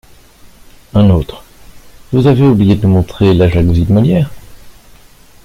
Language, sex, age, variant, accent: French, male, 50-59, Français d'Europe, Français de Belgique